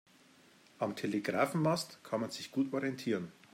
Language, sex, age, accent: German, male, 50-59, Deutschland Deutsch